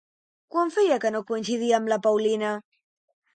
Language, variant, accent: Catalan, Central, central; septentrional